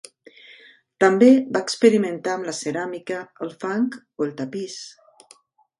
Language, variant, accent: Catalan, Nord-Occidental, nord-occidental